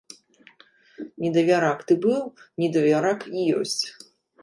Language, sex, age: Belarusian, female, 30-39